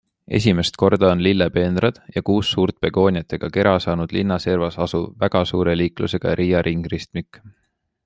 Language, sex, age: Estonian, male, 19-29